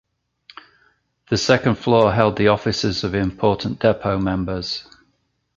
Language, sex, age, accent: English, male, 50-59, England English